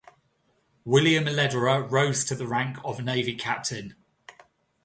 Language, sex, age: English, male, 40-49